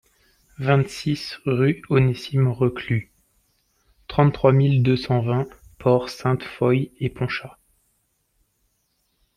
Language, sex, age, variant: French, male, 30-39, Français de métropole